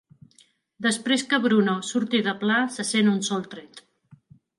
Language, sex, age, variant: Catalan, female, 40-49, Central